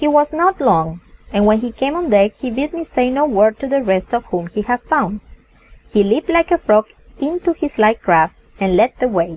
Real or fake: real